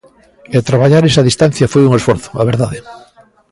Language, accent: Galician, Oriental (común en zona oriental)